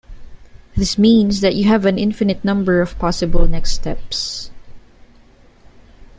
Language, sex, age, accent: English, female, 19-29, Filipino